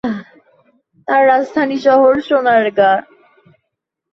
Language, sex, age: Bengali, female, under 19